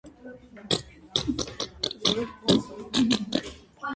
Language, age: Georgian, 90+